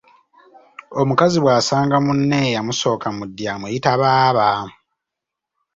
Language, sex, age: Ganda, male, 19-29